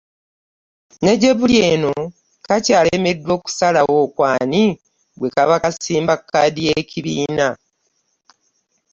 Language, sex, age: Ganda, female, 50-59